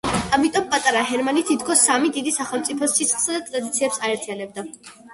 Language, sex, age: Georgian, female, 19-29